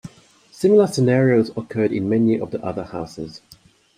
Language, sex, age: English, male, 19-29